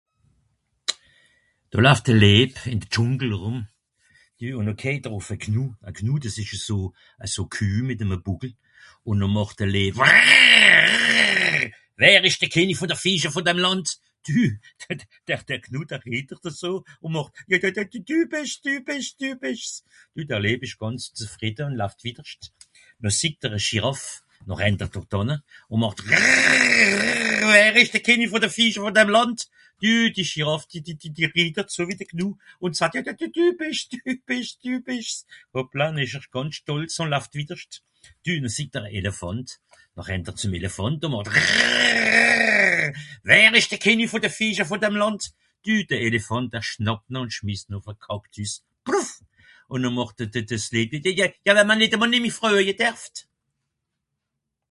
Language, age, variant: Swiss German, 60-69, Nordniederàlemmànisch (Rishoffe, Zàwere, Bùsswìller, Hawenau, Brüemt, Stroossbùri, Molse, Dàmbàch, Schlettstàtt, Pfàlzbùri usw.)